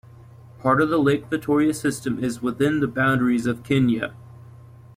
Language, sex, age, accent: English, female, 19-29, United States English